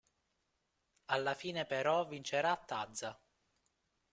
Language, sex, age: Italian, male, 19-29